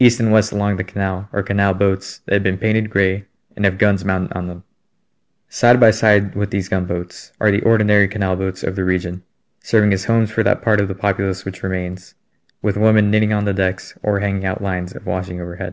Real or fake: real